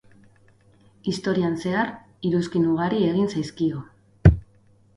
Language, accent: Basque, Mendebalekoa (Araba, Bizkaia, Gipuzkoako mendebaleko herri batzuk)